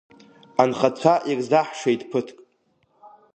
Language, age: Abkhazian, under 19